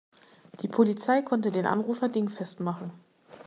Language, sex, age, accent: German, female, 30-39, Deutschland Deutsch